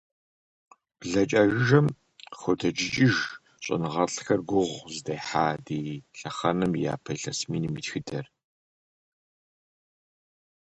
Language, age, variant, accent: Kabardian, 40-49, Адыгэбзэ (Къэбэрдей, Кирил, псоми зэдай), Джылэхъстэней (Gilahsteney)